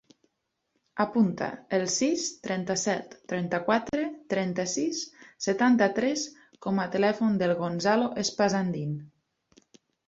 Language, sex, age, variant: Catalan, female, 19-29, Nord-Occidental